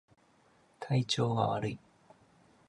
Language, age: Japanese, 30-39